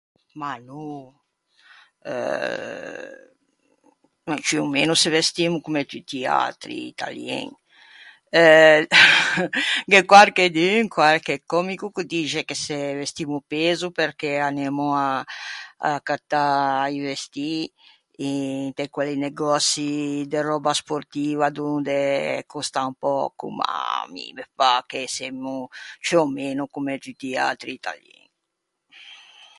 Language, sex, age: Ligurian, female, 60-69